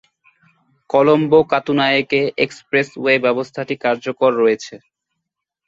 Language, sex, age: Bengali, male, 19-29